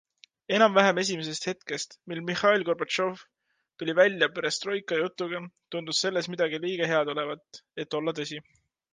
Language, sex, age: Estonian, male, 19-29